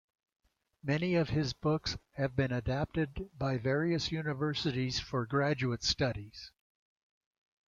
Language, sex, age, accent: English, male, 80-89, United States English